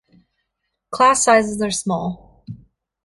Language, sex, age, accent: English, female, 19-29, United States English